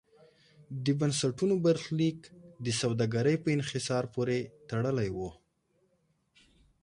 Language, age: Pashto, 19-29